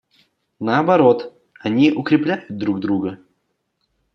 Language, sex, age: Russian, male, under 19